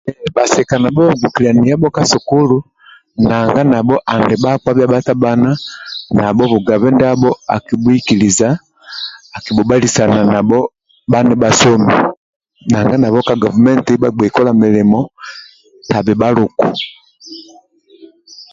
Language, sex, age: Amba (Uganda), male, 40-49